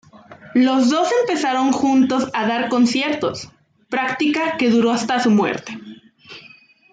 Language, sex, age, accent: Spanish, female, 19-29, España: Centro-Sur peninsular (Madrid, Toledo, Castilla-La Mancha)